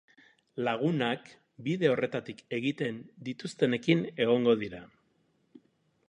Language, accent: Basque, Erdialdekoa edo Nafarra (Gipuzkoa, Nafarroa)